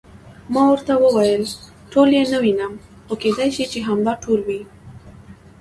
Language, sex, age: Pashto, female, 19-29